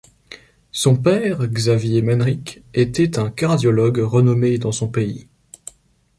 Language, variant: French, Français de métropole